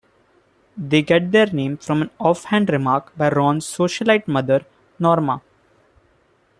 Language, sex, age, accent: English, male, 19-29, India and South Asia (India, Pakistan, Sri Lanka)